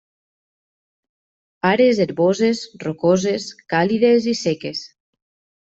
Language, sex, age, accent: Catalan, female, 19-29, valencià